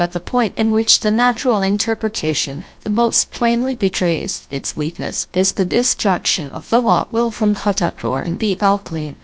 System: TTS, GlowTTS